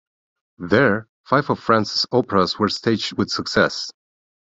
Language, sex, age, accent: English, male, 30-39, United States English